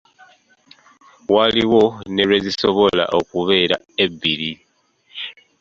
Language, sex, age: Ganda, male, 19-29